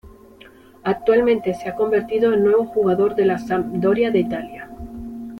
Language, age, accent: Spanish, 40-49, España: Norte peninsular (Asturias, Castilla y León, Cantabria, País Vasco, Navarra, Aragón, La Rioja, Guadalajara, Cuenca)